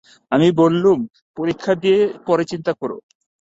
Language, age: Bengali, 30-39